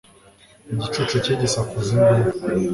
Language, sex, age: Kinyarwanda, male, 19-29